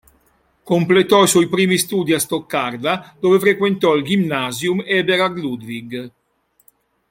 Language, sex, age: Italian, male, 60-69